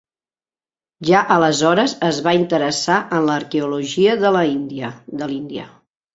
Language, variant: Catalan, Central